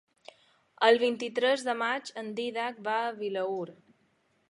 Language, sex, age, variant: Catalan, female, 19-29, Balear